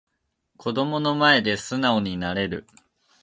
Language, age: Japanese, 19-29